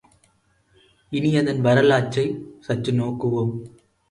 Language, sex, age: Tamil, male, 19-29